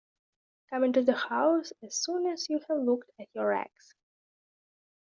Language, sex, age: English, female, under 19